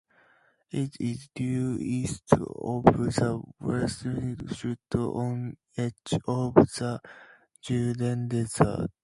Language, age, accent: English, 19-29, United States English